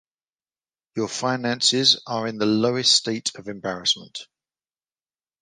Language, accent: English, England English